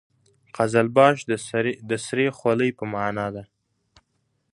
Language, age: Pashto, 19-29